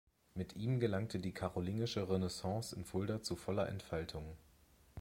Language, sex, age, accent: German, male, 30-39, Deutschland Deutsch